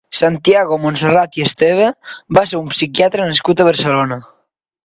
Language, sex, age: Catalan, male, under 19